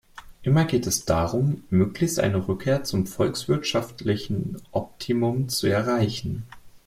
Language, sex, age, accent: German, male, 19-29, Deutschland Deutsch